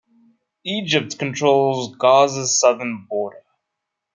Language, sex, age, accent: English, male, 30-39, Southern African (South Africa, Zimbabwe, Namibia)